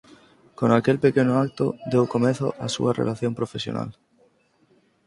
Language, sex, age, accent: Galician, male, 19-29, Normativo (estándar)